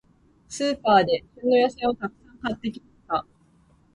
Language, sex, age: Japanese, female, 19-29